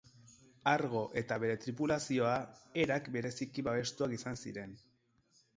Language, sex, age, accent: Basque, male, 40-49, Erdialdekoa edo Nafarra (Gipuzkoa, Nafarroa)